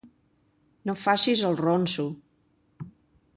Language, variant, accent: Catalan, Balear, balear; central